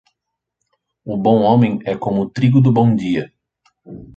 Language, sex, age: Portuguese, male, 30-39